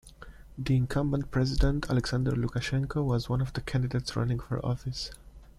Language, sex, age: English, male, 19-29